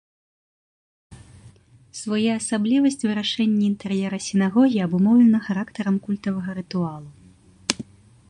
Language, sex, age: Belarusian, female, 19-29